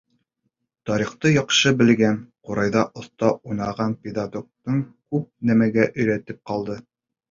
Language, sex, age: Bashkir, male, 19-29